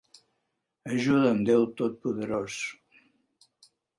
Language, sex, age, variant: Catalan, male, 70-79, Central